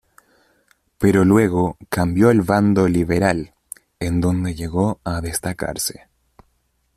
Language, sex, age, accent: Spanish, male, 19-29, Chileno: Chile, Cuyo